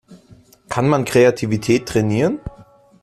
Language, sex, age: German, male, 19-29